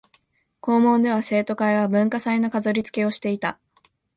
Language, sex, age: Japanese, female, 19-29